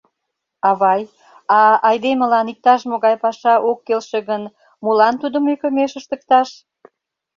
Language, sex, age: Mari, female, 50-59